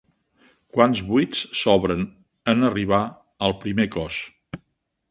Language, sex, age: Catalan, male, 70-79